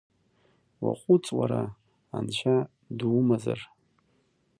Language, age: Abkhazian, 30-39